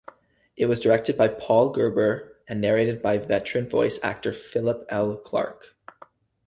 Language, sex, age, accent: English, male, 19-29, United States English